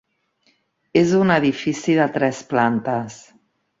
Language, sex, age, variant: Catalan, female, 40-49, Central